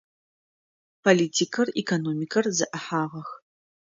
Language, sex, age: Adyghe, female, 30-39